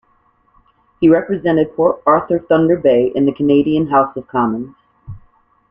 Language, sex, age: English, female, 19-29